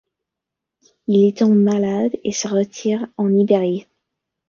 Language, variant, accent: French, Français d'Amérique du Nord, Français des États-Unis